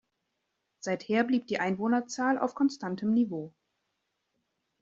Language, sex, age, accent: German, female, 19-29, Deutschland Deutsch